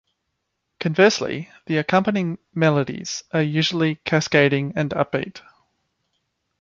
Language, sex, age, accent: English, male, 30-39, Australian English